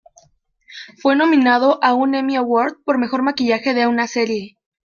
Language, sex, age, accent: Spanish, female, 19-29, México